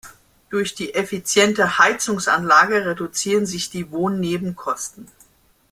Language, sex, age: German, male, 50-59